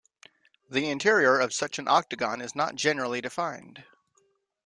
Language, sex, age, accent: English, male, 40-49, United States English